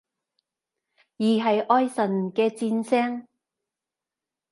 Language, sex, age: Cantonese, female, 30-39